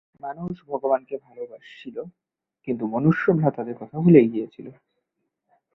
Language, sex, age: Bengali, male, 19-29